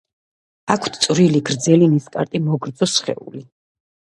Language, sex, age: Georgian, female, 50-59